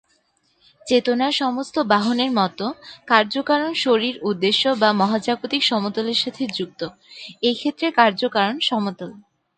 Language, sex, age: Bengali, female, 19-29